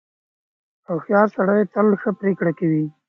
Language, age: Pashto, 19-29